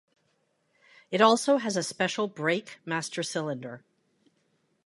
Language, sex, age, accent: English, female, 50-59, United States English